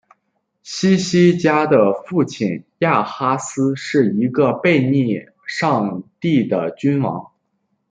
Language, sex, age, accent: Chinese, male, under 19, 出生地：黑龙江省